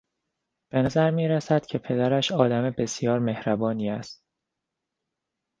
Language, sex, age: Persian, male, 30-39